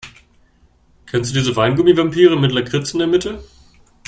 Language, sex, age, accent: German, male, 19-29, Deutschland Deutsch